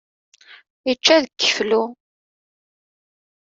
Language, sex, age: Kabyle, female, 19-29